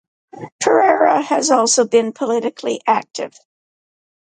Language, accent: English, Canadian English